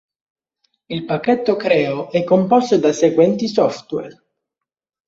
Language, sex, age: Italian, male, 19-29